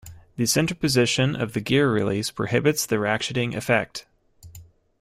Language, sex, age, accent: English, male, 19-29, United States English